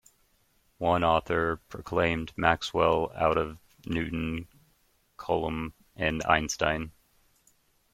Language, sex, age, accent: English, male, 30-39, United States English